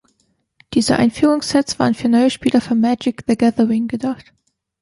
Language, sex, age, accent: German, female, 19-29, Deutschland Deutsch